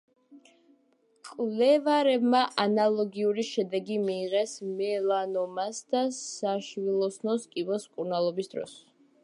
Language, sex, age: Georgian, female, under 19